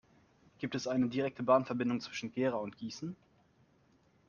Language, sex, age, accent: German, male, 19-29, Deutschland Deutsch